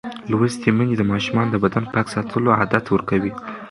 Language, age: Pashto, 19-29